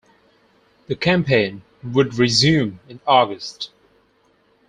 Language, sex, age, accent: English, male, 19-29, England English